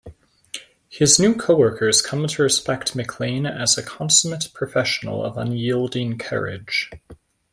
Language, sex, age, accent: English, male, 30-39, United States English